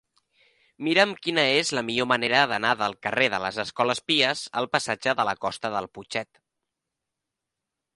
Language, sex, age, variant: Catalan, male, 19-29, Central